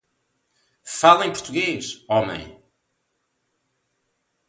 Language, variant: Portuguese, Portuguese (Portugal)